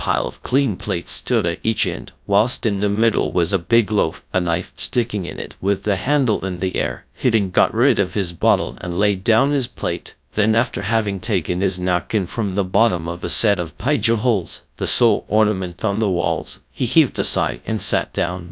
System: TTS, GradTTS